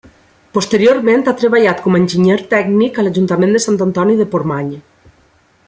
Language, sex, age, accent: Catalan, female, 30-39, valencià